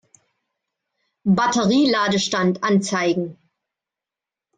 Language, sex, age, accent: German, female, 40-49, Deutschland Deutsch